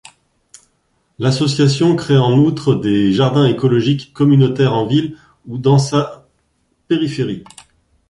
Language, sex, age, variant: French, male, 40-49, Français de métropole